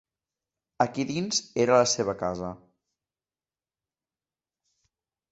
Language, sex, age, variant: Catalan, male, 30-39, Central